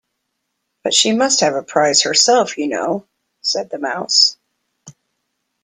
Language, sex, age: English, female, 50-59